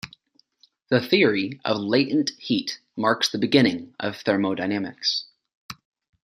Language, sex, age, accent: English, male, 19-29, United States English